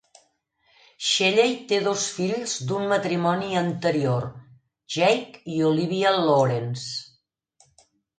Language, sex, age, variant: Catalan, female, 60-69, Central